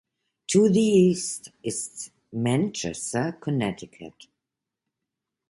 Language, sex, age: English, female, 50-59